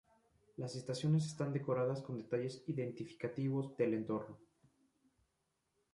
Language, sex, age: Spanish, male, 19-29